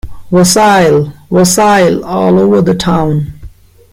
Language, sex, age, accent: English, male, 19-29, India and South Asia (India, Pakistan, Sri Lanka)